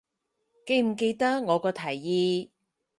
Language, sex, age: Cantonese, female, 30-39